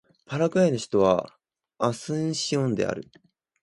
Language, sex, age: Japanese, male, under 19